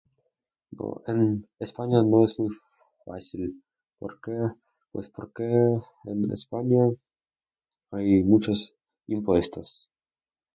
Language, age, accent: Spanish, under 19, España: Norte peninsular (Asturias, Castilla y León, Cantabria, País Vasco, Navarra, Aragón, La Rioja, Guadalajara, Cuenca)